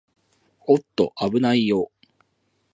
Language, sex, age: Japanese, male, 30-39